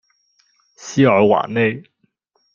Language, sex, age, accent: Chinese, male, 19-29, 出生地：浙江省